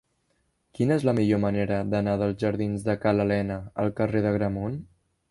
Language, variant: Catalan, Central